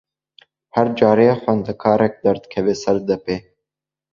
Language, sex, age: Kurdish, male, 19-29